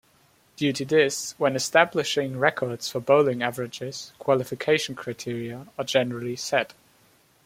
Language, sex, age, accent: English, male, 19-29, England English